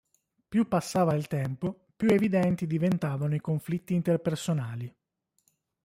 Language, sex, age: Italian, male, 30-39